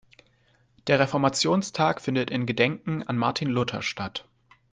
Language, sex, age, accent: German, male, 19-29, Deutschland Deutsch